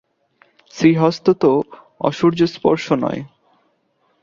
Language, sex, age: Bengali, male, 19-29